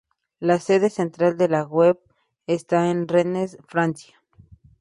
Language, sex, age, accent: Spanish, female, 19-29, México